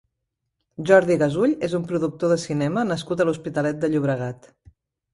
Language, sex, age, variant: Catalan, female, 40-49, Central